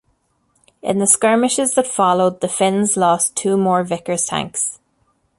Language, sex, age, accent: English, female, 30-39, Irish English